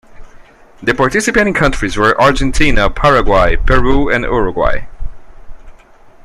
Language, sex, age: English, male, 30-39